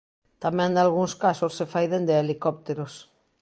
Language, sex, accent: Galician, female, Normativo (estándar)